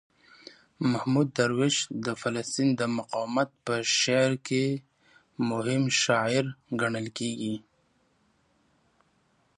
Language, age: Pashto, 19-29